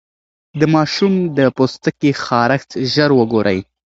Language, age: Pashto, 19-29